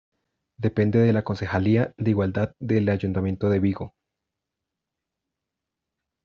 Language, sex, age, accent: Spanish, male, 30-39, Andino-Pacífico: Colombia, Perú, Ecuador, oeste de Bolivia y Venezuela andina